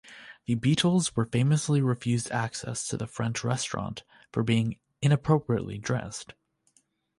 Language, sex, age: English, male, 19-29